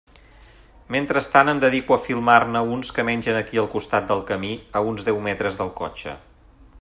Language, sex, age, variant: Catalan, male, 40-49, Central